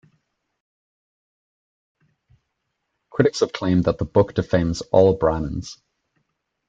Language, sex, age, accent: English, male, 19-29, Irish English